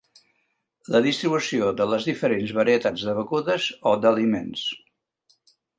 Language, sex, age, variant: Catalan, male, 70-79, Central